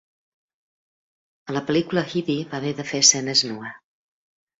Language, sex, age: Catalan, female, 60-69